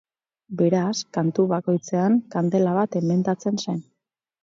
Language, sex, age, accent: Basque, female, 19-29, Mendebalekoa (Araba, Bizkaia, Gipuzkoako mendebaleko herri batzuk)